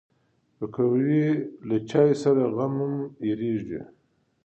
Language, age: Pashto, 40-49